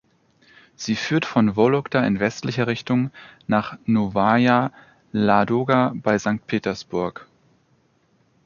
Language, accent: German, Deutschland Deutsch